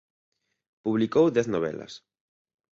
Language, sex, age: Galician, male, 30-39